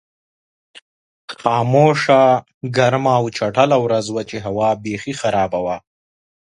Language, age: Pashto, 19-29